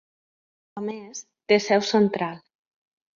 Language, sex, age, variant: Catalan, female, 30-39, Balear